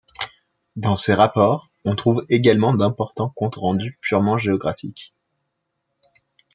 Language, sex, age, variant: French, male, 19-29, Français de métropole